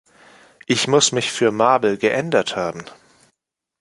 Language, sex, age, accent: German, male, 19-29, Deutschland Deutsch